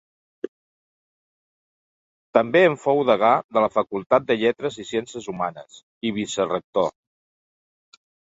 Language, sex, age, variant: Catalan, male, 50-59, Central